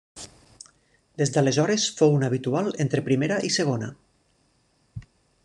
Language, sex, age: Catalan, male, 40-49